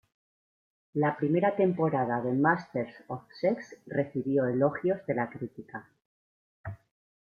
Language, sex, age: Spanish, female, 50-59